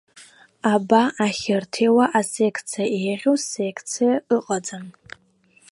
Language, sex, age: Abkhazian, female, 19-29